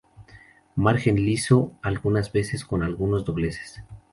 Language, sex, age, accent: Spanish, male, 19-29, México